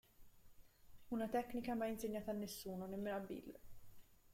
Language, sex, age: Italian, female, 19-29